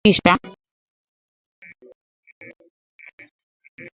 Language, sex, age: Swahili, female, 30-39